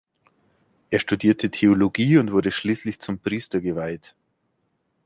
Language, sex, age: German, male, 40-49